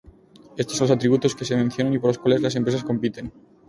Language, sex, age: Spanish, male, 19-29